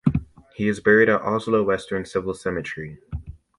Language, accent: English, United States English